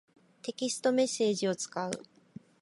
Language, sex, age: Japanese, female, 19-29